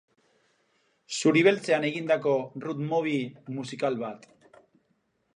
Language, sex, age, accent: Basque, male, 30-39, Mendebalekoa (Araba, Bizkaia, Gipuzkoako mendebaleko herri batzuk)